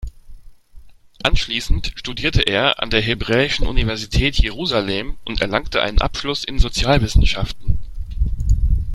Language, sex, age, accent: German, male, 30-39, Deutschland Deutsch